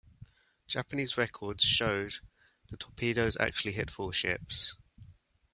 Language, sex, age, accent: English, male, 30-39, England English